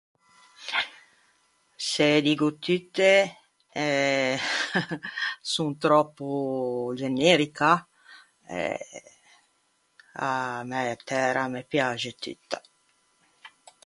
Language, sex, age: Ligurian, female, 60-69